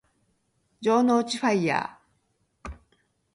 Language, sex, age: Japanese, female, 50-59